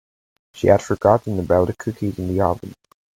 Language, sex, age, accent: English, male, under 19, Canadian English